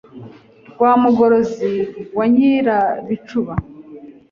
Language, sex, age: Kinyarwanda, female, 40-49